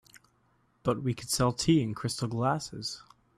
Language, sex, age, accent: English, male, 30-39, Canadian English